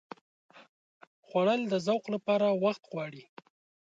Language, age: Pashto, 19-29